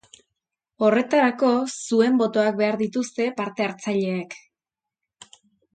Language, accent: Basque, Erdialdekoa edo Nafarra (Gipuzkoa, Nafarroa)